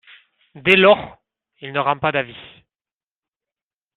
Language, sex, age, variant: French, male, 19-29, Français de métropole